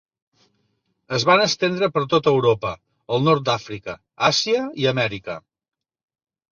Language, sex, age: Catalan, male, 50-59